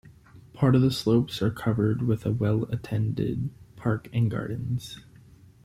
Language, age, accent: English, under 19, United States English